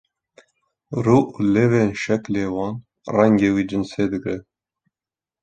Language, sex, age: Kurdish, male, 19-29